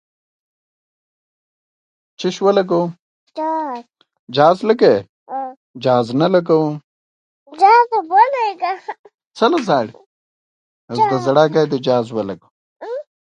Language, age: Pashto, 30-39